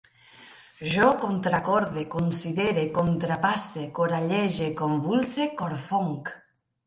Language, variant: Catalan, Balear